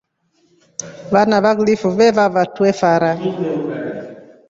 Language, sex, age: Rombo, female, 40-49